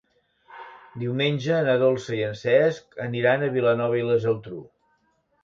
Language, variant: Catalan, Central